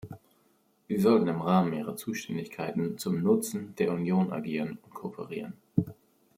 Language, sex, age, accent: German, male, 30-39, Deutschland Deutsch